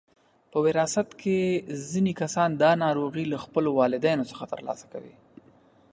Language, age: Pashto, 30-39